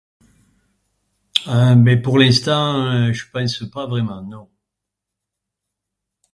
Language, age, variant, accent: French, 70-79, Français de métropole, Français du sud de la France